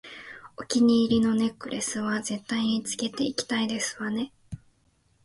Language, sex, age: Japanese, female, 19-29